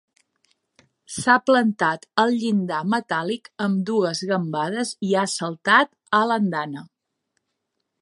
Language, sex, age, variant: Catalan, female, 40-49, Central